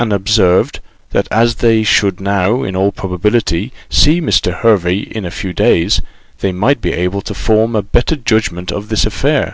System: none